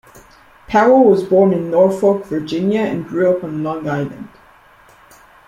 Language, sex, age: English, female, under 19